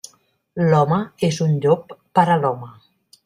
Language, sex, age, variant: Catalan, female, 30-39, Central